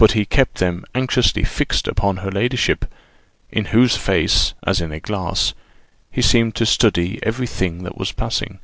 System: none